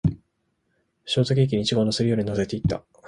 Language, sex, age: Japanese, male, 19-29